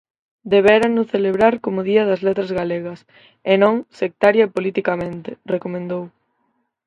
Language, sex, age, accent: Galician, female, under 19, Central (gheada); Normativo (estándar)